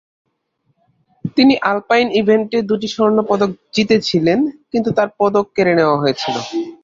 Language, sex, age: Bengali, male, under 19